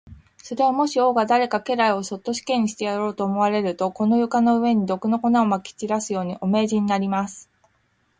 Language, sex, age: Japanese, female, 40-49